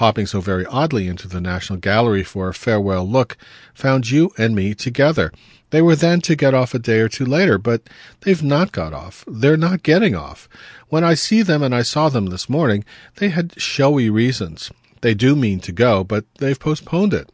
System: none